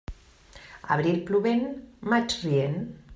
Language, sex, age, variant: Catalan, female, 50-59, Central